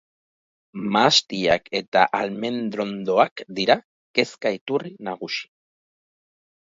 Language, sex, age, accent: Basque, male, 40-49, Batua